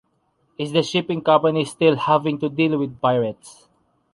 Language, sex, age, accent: English, male, 19-29, Filipino